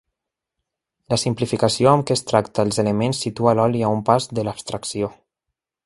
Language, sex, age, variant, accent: Catalan, male, 19-29, Valencià meridional, valencià